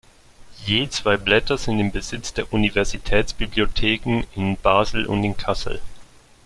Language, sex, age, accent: German, male, 30-39, Schweizerdeutsch